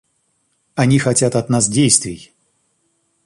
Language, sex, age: Russian, male, 40-49